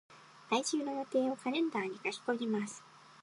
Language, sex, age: Japanese, female, 19-29